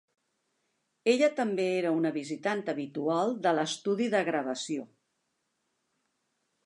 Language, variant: Catalan, Central